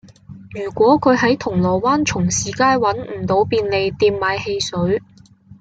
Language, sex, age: Cantonese, female, 19-29